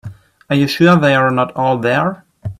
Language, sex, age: English, male, 19-29